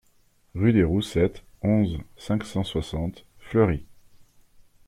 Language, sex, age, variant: French, male, 30-39, Français de métropole